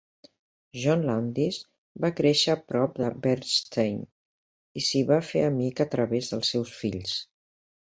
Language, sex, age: Catalan, female, 60-69